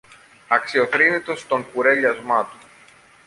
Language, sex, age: Greek, male, 40-49